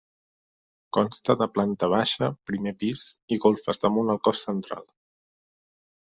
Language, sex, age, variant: Catalan, male, 19-29, Central